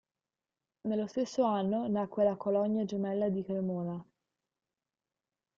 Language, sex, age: Italian, female, 19-29